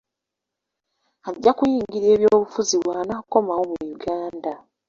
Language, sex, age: Ganda, female, 19-29